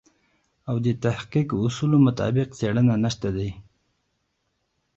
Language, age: Pashto, 19-29